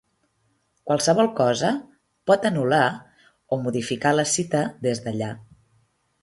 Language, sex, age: Catalan, female, 30-39